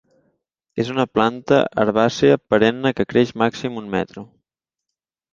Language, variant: Catalan, Central